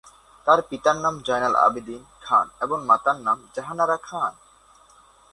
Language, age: Bengali, 19-29